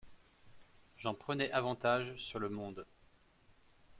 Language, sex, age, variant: French, male, 40-49, Français de métropole